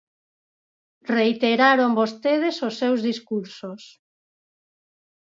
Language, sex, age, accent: Galician, female, 50-59, Normativo (estándar)